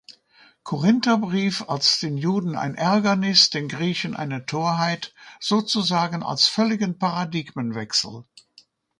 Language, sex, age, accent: German, female, 70-79, Deutschland Deutsch